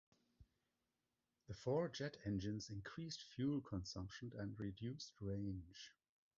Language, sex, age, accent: English, male, 50-59, Canadian English